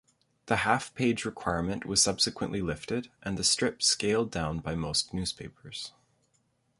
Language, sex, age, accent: English, male, 30-39, Canadian English